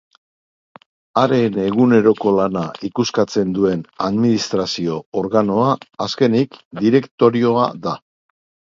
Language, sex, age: Basque, male, 60-69